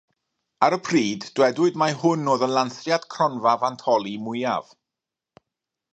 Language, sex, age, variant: Welsh, male, 40-49, Mid Wales